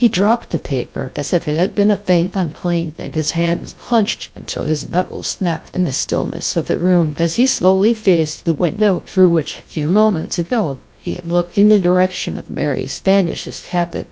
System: TTS, GlowTTS